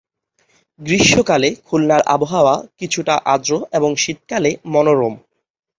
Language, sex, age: Bengali, male, 19-29